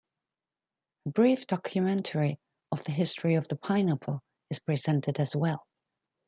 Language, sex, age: English, female, 50-59